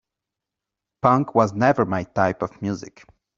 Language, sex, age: English, male, 30-39